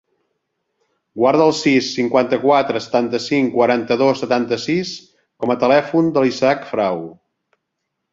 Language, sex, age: Catalan, male, 60-69